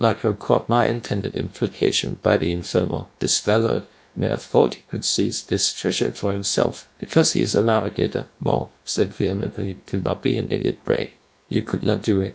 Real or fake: fake